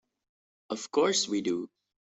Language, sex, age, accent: English, male, under 19, India and South Asia (India, Pakistan, Sri Lanka)